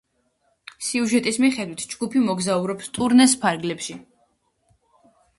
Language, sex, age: Georgian, female, under 19